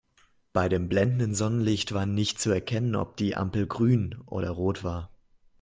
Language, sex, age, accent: German, male, 19-29, Deutschland Deutsch